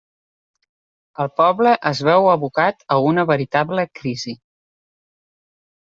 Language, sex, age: Catalan, female, 40-49